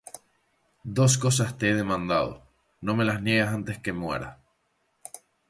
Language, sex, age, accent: Spanish, male, 19-29, España: Islas Canarias